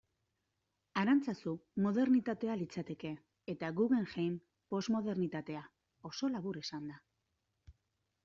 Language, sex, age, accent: Basque, female, 40-49, Mendebalekoa (Araba, Bizkaia, Gipuzkoako mendebaleko herri batzuk)